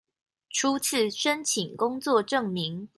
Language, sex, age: Chinese, female, 19-29